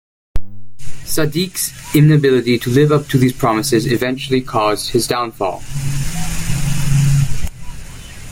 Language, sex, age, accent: English, male, 19-29, United States English